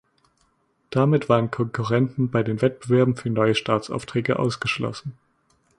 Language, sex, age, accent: German, male, under 19, Deutschland Deutsch